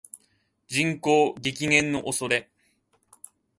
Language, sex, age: Japanese, male, 19-29